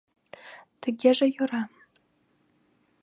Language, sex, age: Mari, female, 19-29